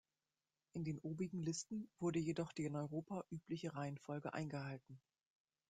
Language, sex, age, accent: German, female, 40-49, Deutschland Deutsch